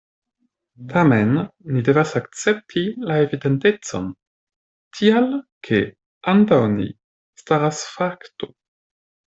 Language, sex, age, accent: Esperanto, male, 19-29, Internacia